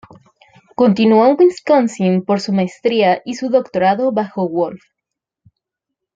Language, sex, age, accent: Spanish, female, 19-29, México